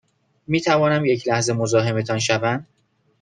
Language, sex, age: Persian, male, 19-29